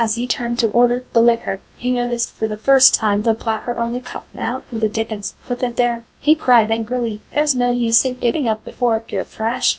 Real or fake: fake